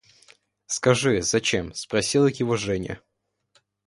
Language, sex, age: Russian, male, under 19